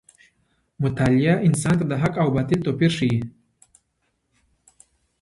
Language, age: Pashto, under 19